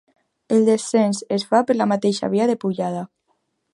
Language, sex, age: Catalan, female, under 19